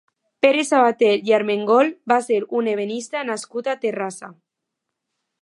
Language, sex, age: Catalan, female, under 19